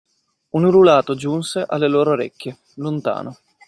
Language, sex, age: Italian, male, 30-39